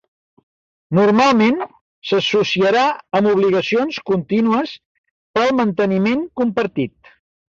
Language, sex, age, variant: Catalan, male, 60-69, Central